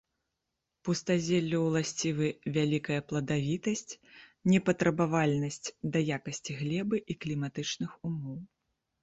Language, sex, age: Belarusian, female, 30-39